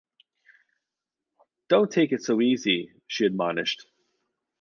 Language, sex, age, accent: English, male, 40-49, Canadian English